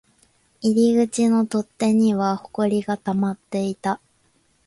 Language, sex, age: Japanese, female, 19-29